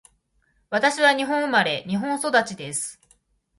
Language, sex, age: Japanese, female, 40-49